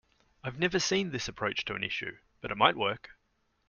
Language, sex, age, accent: English, male, 30-39, Australian English